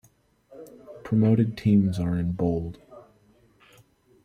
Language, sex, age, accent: English, male, 19-29, United States English